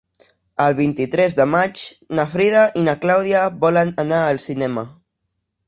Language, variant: Catalan, Central